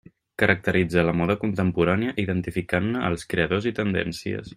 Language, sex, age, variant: Catalan, male, 19-29, Central